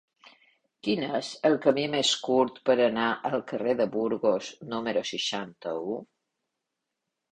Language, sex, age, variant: Catalan, female, 50-59, Balear